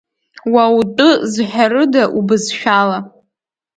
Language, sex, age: Abkhazian, female, under 19